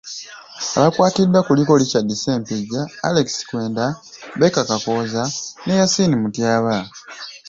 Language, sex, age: Ganda, male, 19-29